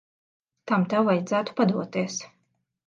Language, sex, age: Latvian, female, 30-39